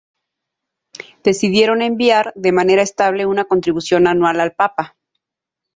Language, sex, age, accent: Spanish, female, 40-49, México